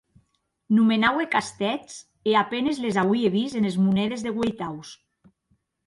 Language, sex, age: Occitan, female, 40-49